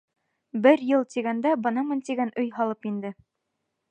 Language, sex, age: Bashkir, female, 19-29